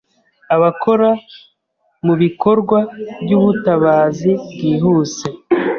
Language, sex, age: Kinyarwanda, male, 30-39